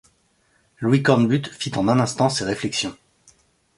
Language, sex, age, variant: French, male, 30-39, Français de métropole